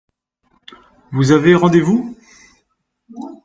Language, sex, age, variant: French, male, 30-39, Français de métropole